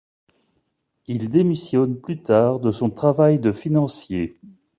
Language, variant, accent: French, Français d'Europe, Français de Belgique